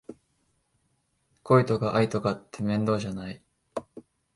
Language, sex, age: Japanese, male, 19-29